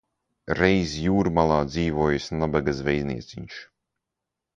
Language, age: Latvian, 19-29